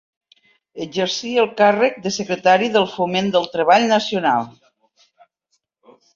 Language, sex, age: Catalan, female, 50-59